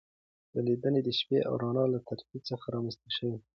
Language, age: Pashto, 19-29